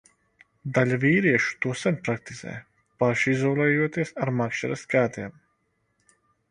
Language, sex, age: Latvian, male, 30-39